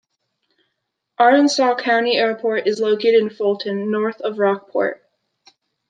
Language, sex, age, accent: English, male, 19-29, United States English